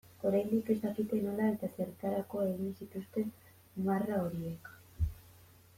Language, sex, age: Basque, female, 19-29